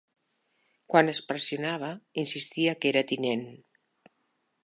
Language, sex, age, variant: Catalan, female, 60-69, Central